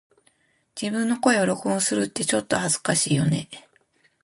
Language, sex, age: Japanese, female, 40-49